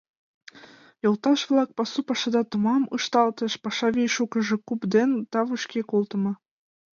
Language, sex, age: Mari, female, 19-29